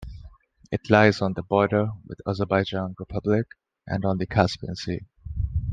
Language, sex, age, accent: English, male, 19-29, India and South Asia (India, Pakistan, Sri Lanka)